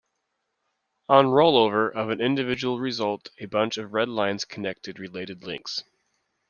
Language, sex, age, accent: English, male, 30-39, United States English